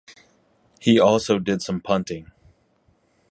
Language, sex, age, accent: English, male, 40-49, United States English